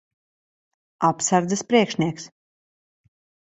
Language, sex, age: Latvian, female, 40-49